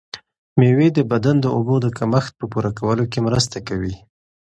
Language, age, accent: Pashto, 30-39, پکتیا ولایت، احمدزی